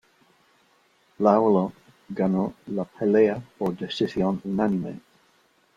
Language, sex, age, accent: Spanish, male, 60-69, España: Norte peninsular (Asturias, Castilla y León, Cantabria, País Vasco, Navarra, Aragón, La Rioja, Guadalajara, Cuenca)